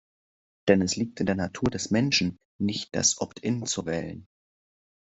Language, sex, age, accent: German, male, 19-29, Deutschland Deutsch